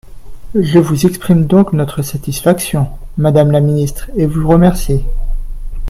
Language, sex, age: French, male, 40-49